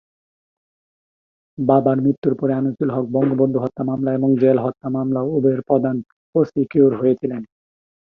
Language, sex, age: Bengali, male, 19-29